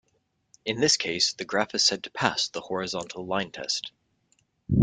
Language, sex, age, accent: English, male, 30-39, United States English